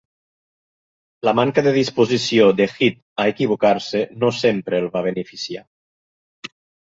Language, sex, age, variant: Catalan, male, 50-59, Nord-Occidental